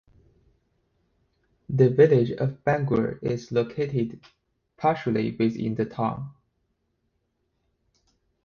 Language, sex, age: English, male, 19-29